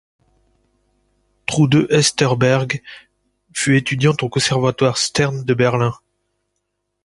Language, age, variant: French, 40-49, Français de métropole